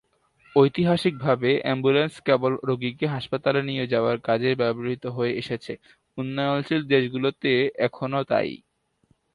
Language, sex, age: Bengali, male, 19-29